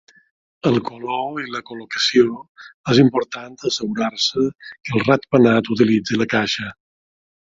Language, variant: Catalan, Balear